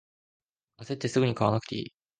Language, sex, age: Japanese, male, under 19